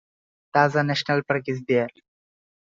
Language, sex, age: English, male, under 19